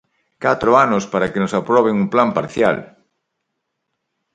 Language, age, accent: Galician, 50-59, Normativo (estándar)